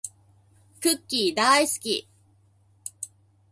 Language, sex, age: Japanese, female, 30-39